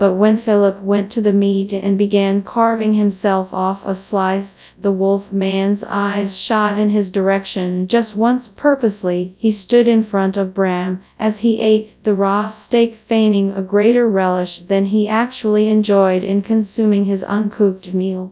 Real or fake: fake